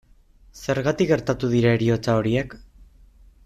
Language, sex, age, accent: Basque, male, 19-29, Erdialdekoa edo Nafarra (Gipuzkoa, Nafarroa)